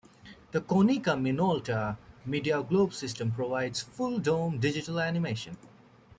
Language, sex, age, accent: English, male, 19-29, United States English